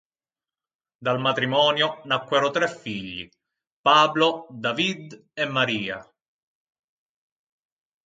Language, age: Italian, 19-29